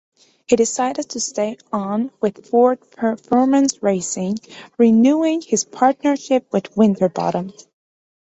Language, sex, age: English, female, 19-29